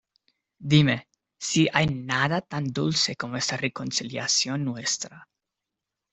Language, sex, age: Spanish, male, 19-29